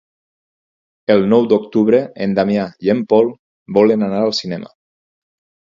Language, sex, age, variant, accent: Catalan, male, 40-49, Valencià septentrional, valencià